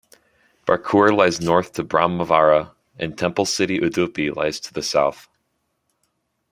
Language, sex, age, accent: English, male, 19-29, United States English